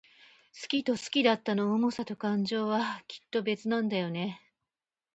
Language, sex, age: Japanese, female, 40-49